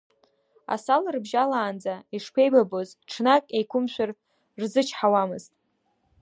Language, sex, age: Abkhazian, female, under 19